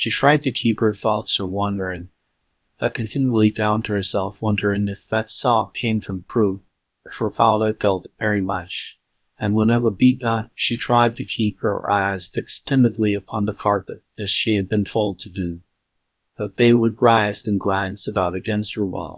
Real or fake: fake